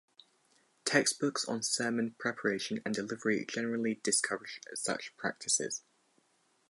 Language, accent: English, England English